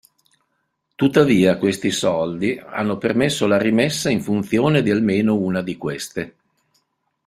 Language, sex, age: Italian, male, 60-69